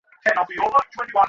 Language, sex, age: Bengali, male, 19-29